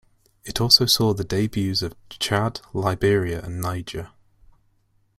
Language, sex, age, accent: English, male, 19-29, England English